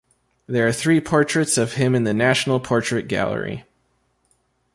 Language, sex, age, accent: English, male, 19-29, United States English